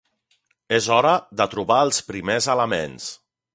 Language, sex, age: Catalan, male, 40-49